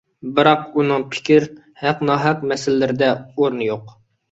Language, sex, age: Uyghur, male, 19-29